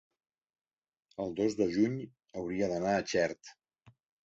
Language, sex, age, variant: Catalan, male, 40-49, Central